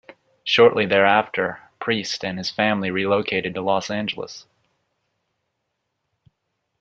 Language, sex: English, male